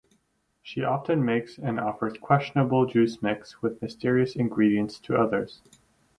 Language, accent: English, Canadian English